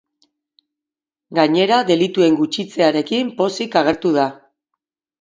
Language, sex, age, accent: Basque, female, 40-49, Mendebalekoa (Araba, Bizkaia, Gipuzkoako mendebaleko herri batzuk)